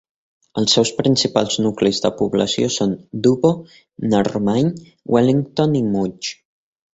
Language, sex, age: Catalan, male, 19-29